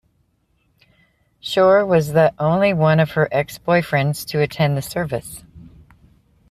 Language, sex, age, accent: English, female, 50-59, United States English